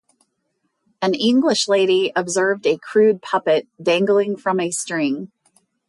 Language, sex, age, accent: English, female, 50-59, United States English